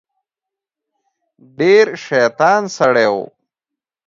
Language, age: Pashto, 19-29